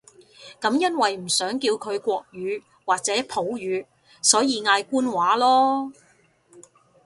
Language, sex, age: Cantonese, female, 50-59